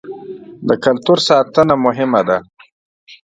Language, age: Pashto, 30-39